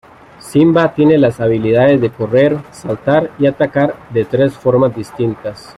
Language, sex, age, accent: Spanish, male, 30-39, América central